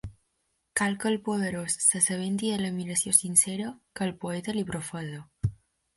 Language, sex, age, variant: Catalan, female, under 19, Balear